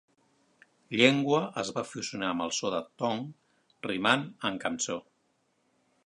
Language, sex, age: Catalan, male, 50-59